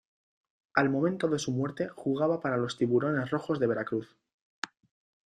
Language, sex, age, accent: Spanish, male, 19-29, España: Centro-Sur peninsular (Madrid, Toledo, Castilla-La Mancha)